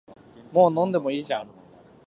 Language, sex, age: Japanese, male, 19-29